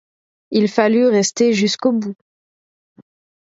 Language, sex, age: French, female, 19-29